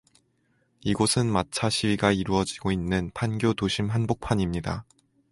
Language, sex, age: Korean, male, 19-29